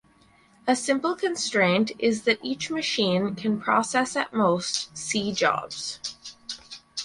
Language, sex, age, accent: English, female, 30-39, Canadian English